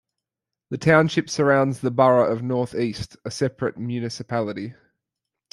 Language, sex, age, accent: English, male, 19-29, Australian English